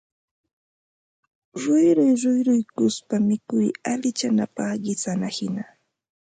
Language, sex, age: Ambo-Pasco Quechua, female, 19-29